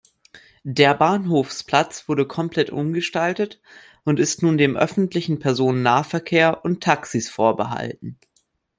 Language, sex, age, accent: German, male, under 19, Deutschland Deutsch